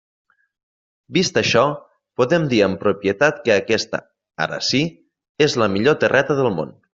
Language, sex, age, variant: Catalan, male, 19-29, Nord-Occidental